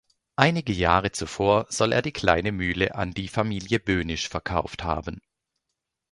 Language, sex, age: German, male, 40-49